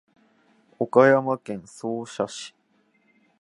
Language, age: Japanese, 30-39